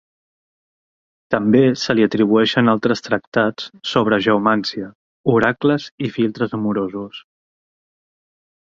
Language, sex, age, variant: Catalan, male, 30-39, Central